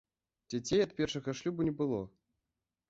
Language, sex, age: Belarusian, male, under 19